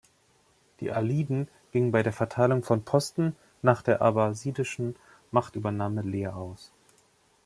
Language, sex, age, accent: German, male, 40-49, Deutschland Deutsch